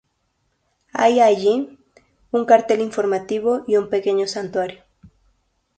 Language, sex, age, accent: Spanish, female, 19-29, México